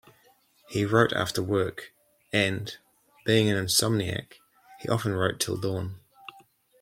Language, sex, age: English, male, 30-39